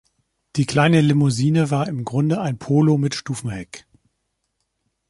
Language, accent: German, Deutschland Deutsch